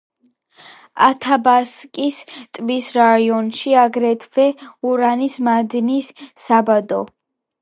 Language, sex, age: Georgian, female, under 19